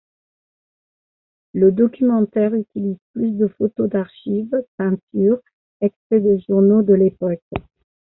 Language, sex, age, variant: French, female, 40-49, Français de métropole